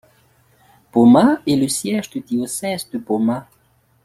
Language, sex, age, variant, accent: French, male, 30-39, Français d'Afrique subsaharienne et des îles africaines, Français de Madagascar